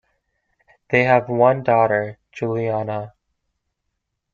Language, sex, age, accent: English, male, 19-29, United States English